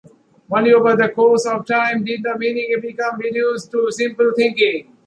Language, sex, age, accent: English, male, under 19, United States English